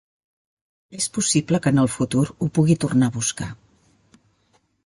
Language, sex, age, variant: Catalan, female, 50-59, Central